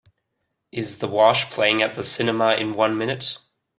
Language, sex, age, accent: English, male, 19-29, United States English